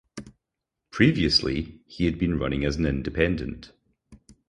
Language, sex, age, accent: English, male, 30-39, Scottish English